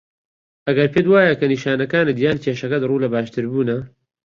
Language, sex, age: Central Kurdish, male, 30-39